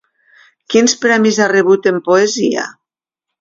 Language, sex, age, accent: Catalan, female, 60-69, valencià